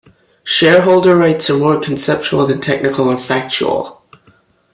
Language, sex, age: English, male, 19-29